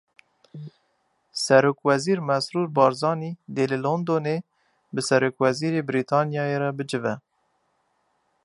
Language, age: Kurdish, 19-29